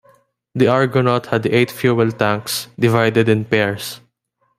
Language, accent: English, Filipino